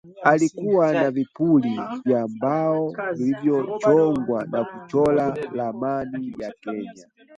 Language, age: Swahili, 19-29